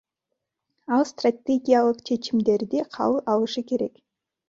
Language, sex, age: Kyrgyz, female, 30-39